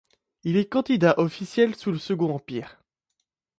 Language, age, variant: French, 19-29, Français de métropole